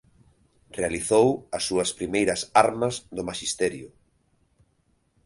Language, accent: Galician, Normativo (estándar)